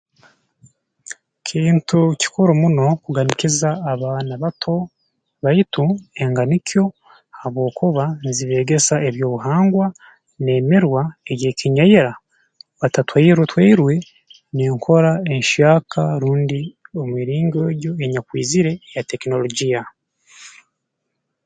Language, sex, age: Tooro, male, 19-29